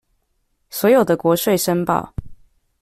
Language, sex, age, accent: Chinese, female, 19-29, 出生地：臺北市